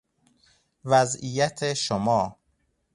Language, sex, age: Persian, male, 30-39